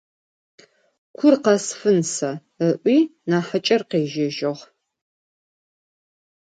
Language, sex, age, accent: Adyghe, female, 40-49, Кıэмгуй (Çemguy)